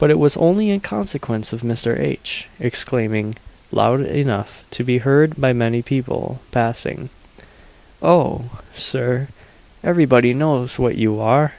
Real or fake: real